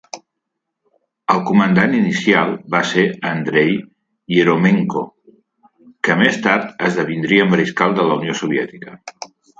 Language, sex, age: Catalan, male, 50-59